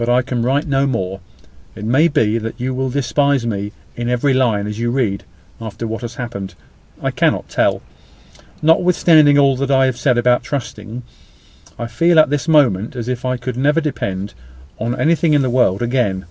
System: none